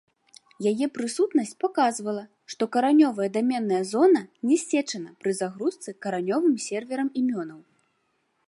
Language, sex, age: Belarusian, female, 30-39